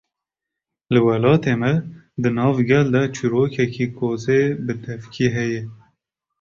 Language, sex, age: Kurdish, male, 19-29